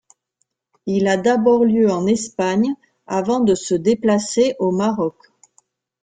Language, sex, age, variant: French, female, 40-49, Français de métropole